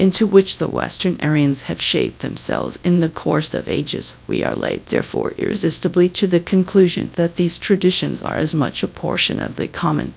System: TTS, GradTTS